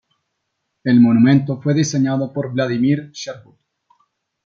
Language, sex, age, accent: Spanish, male, 19-29, Andino-Pacífico: Colombia, Perú, Ecuador, oeste de Bolivia y Venezuela andina